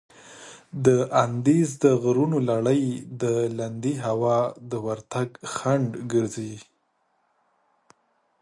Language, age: Pashto, 19-29